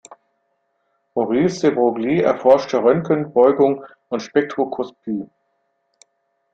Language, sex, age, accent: German, male, 50-59, Deutschland Deutsch